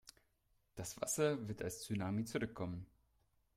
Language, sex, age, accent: German, male, 19-29, Deutschland Deutsch